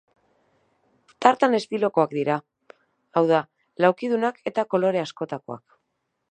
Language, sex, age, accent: Basque, female, 30-39, Erdialdekoa edo Nafarra (Gipuzkoa, Nafarroa)